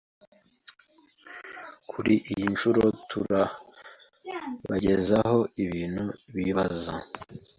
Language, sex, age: Kinyarwanda, male, 19-29